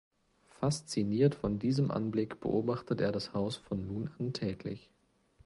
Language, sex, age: German, male, 19-29